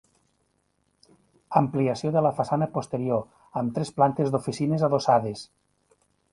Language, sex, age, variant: Catalan, male, 50-59, Nord-Occidental